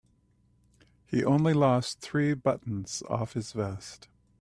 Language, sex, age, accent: English, male, 60-69, Canadian English